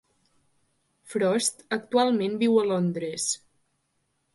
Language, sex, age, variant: Catalan, female, under 19, Central